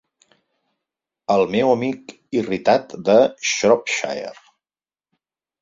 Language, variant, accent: Catalan, Central, Barceloní